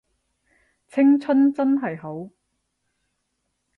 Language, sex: Cantonese, female